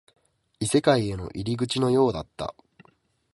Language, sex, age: Japanese, male, 19-29